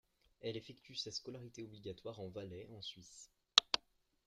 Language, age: French, under 19